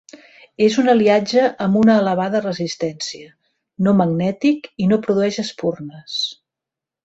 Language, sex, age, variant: Catalan, female, 50-59, Central